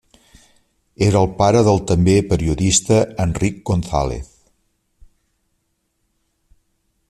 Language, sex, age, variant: Catalan, male, 50-59, Central